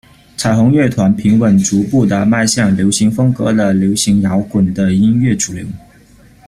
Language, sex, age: Chinese, male, 19-29